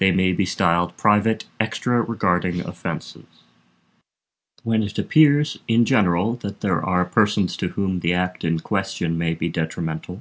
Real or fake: real